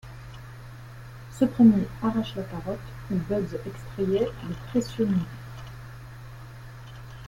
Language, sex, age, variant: French, female, 40-49, Français de métropole